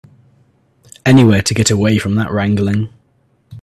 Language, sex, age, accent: English, male, 19-29, England English